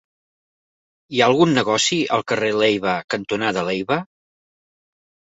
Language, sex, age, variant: Catalan, male, 40-49, Central